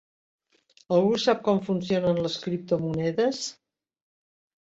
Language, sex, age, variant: Catalan, female, 70-79, Central